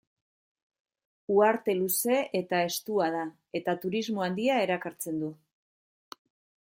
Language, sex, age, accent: Basque, female, 40-49, Mendebalekoa (Araba, Bizkaia, Gipuzkoako mendebaleko herri batzuk)